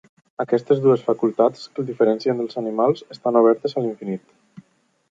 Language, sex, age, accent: Catalan, male, 19-29, valencià